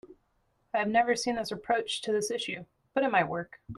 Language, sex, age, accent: English, female, 30-39, United States English